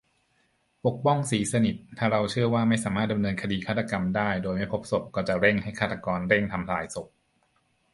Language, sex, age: Thai, male, 40-49